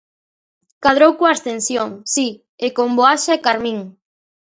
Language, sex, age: Galician, female, under 19